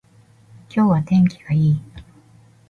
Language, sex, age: Japanese, female, 50-59